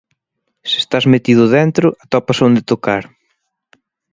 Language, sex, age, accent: Galician, male, 30-39, Normativo (estándar)